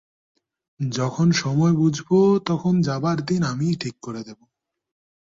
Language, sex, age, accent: Bengali, male, 19-29, প্রমিত